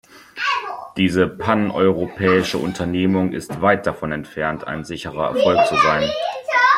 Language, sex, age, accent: German, male, 40-49, Deutschland Deutsch